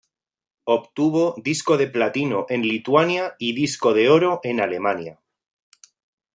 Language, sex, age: Spanish, male, 40-49